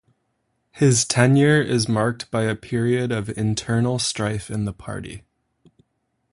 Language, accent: English, United States English